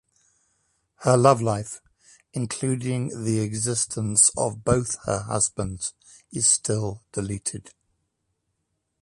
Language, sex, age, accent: English, male, 60-69, England English